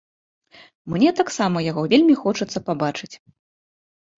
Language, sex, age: Belarusian, female, 19-29